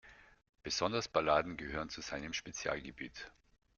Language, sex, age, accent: German, male, 50-59, Deutschland Deutsch